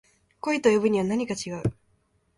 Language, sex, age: Japanese, female, 19-29